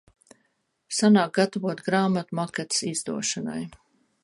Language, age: Latvian, 60-69